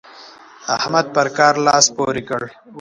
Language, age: Pashto, 19-29